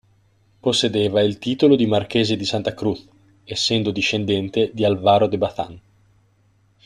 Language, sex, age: Italian, male, 19-29